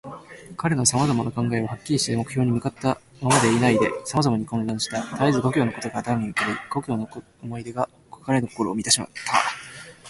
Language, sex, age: Japanese, male, 19-29